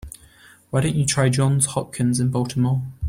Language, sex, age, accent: English, male, 19-29, England English